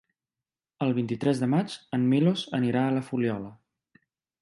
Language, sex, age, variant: Catalan, male, 30-39, Central